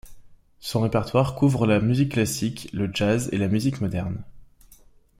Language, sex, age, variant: French, male, 19-29, Français de métropole